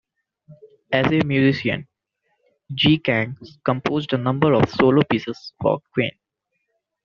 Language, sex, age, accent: English, male, under 19, United States English